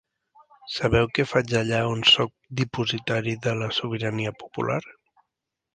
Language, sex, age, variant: Catalan, male, 30-39, Central